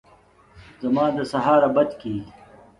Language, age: Pashto, 19-29